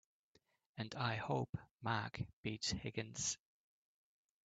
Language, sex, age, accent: English, male, 40-49, New Zealand English